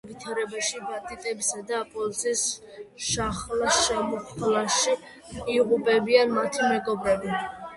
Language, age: Georgian, under 19